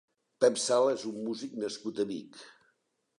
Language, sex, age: Catalan, male, 60-69